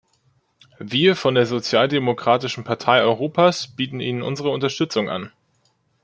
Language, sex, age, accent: German, male, 19-29, Deutschland Deutsch